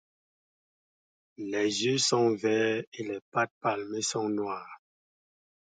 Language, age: French, 30-39